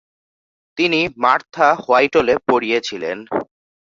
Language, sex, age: Bengali, male, under 19